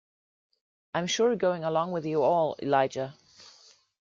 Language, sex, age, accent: English, female, 40-49, United States English